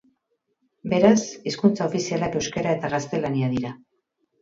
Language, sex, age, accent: Basque, female, 60-69, Erdialdekoa edo Nafarra (Gipuzkoa, Nafarroa)